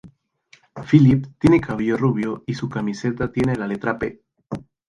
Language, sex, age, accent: Spanish, male, 19-29, México